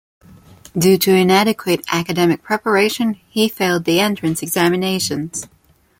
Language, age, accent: English, 19-29, Filipino